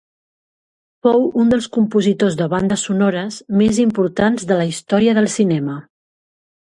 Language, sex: Catalan, female